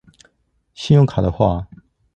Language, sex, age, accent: Chinese, male, 19-29, 出生地：彰化縣